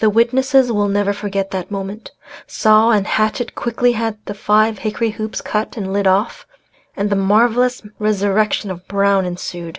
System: none